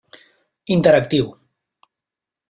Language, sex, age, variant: Catalan, male, 30-39, Central